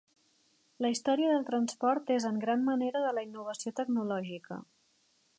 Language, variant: Catalan, Central